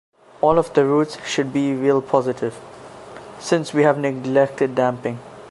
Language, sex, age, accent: English, male, under 19, Southern African (South Africa, Zimbabwe, Namibia)